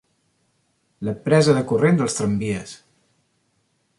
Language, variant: Catalan, Central